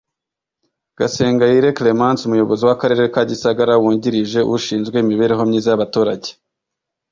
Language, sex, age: Kinyarwanda, male, 19-29